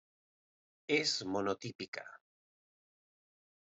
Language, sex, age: Catalan, male, 40-49